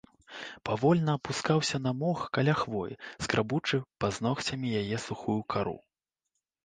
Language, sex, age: Belarusian, male, 19-29